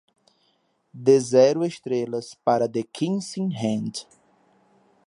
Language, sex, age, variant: Portuguese, male, 19-29, Portuguese (Brasil)